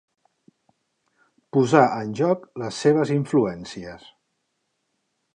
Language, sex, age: Catalan, male, 40-49